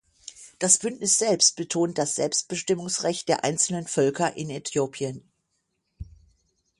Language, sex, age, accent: German, female, 50-59, Deutschland Deutsch